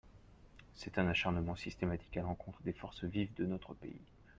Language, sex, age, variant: French, male, 40-49, Français de métropole